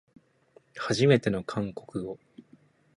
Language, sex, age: Japanese, male, 19-29